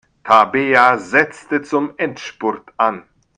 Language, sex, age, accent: German, male, 60-69, Deutschland Deutsch